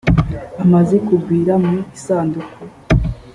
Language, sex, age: Kinyarwanda, male, 19-29